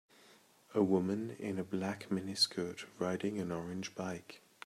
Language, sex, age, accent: English, male, 30-39, England English